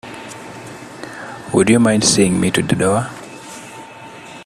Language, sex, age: English, male, 19-29